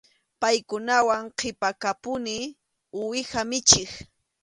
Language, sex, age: Arequipa-La Unión Quechua, female, 30-39